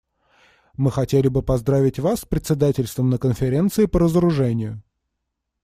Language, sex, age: Russian, male, 19-29